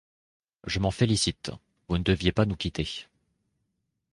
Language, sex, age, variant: French, male, 19-29, Français de métropole